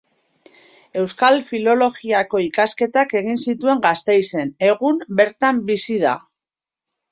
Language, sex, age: Basque, female, 40-49